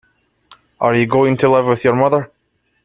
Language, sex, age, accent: English, male, 19-29, Scottish English